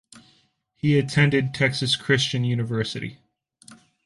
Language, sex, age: English, male, 30-39